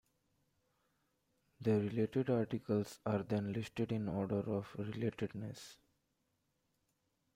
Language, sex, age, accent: English, male, 19-29, India and South Asia (India, Pakistan, Sri Lanka)